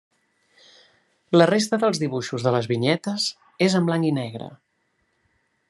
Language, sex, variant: Catalan, male, Central